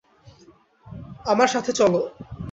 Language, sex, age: Bengali, male, 19-29